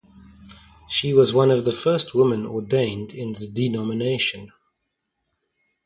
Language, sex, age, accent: English, male, 30-39, Southern African (South Africa, Zimbabwe, Namibia)